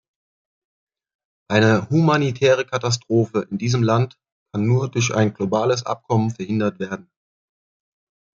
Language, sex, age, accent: German, male, 40-49, Deutschland Deutsch